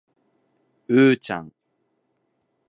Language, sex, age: Japanese, male, 19-29